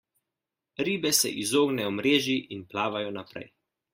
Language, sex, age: Slovenian, male, 19-29